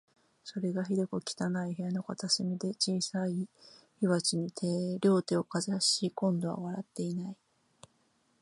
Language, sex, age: Japanese, female, 50-59